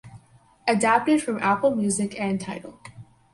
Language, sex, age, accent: English, female, under 19, United States English